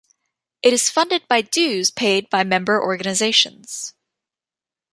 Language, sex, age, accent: English, female, 19-29, United States English